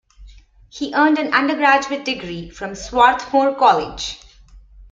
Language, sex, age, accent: English, female, 40-49, India and South Asia (India, Pakistan, Sri Lanka)